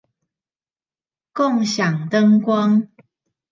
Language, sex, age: Chinese, female, 30-39